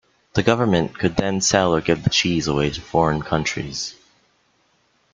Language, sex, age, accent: English, male, 19-29, United States English